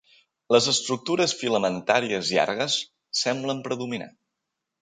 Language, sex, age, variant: Catalan, male, 19-29, Balear